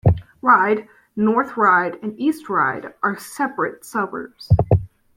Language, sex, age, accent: English, female, under 19, United States English